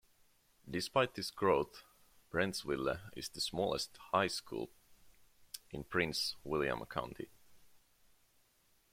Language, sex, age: English, male, 19-29